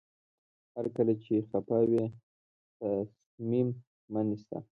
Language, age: Pashto, 19-29